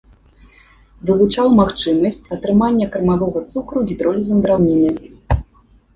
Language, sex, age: Belarusian, female, 40-49